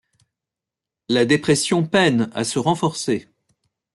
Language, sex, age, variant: French, male, 50-59, Français de métropole